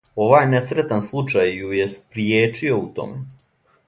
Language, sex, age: Serbian, male, 19-29